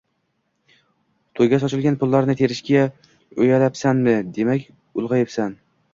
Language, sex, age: Uzbek, male, under 19